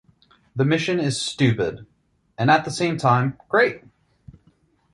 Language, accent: English, United States English